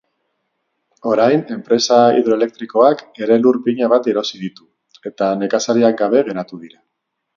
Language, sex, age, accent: Basque, male, 30-39, Mendebalekoa (Araba, Bizkaia, Gipuzkoako mendebaleko herri batzuk)